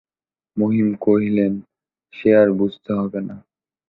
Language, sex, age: Bengali, male, 19-29